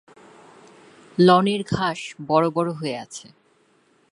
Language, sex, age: Bengali, female, 30-39